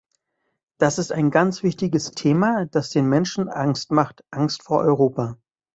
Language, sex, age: German, male, 30-39